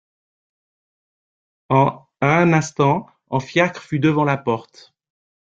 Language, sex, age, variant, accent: French, male, 40-49, Français d'Europe, Français de Suisse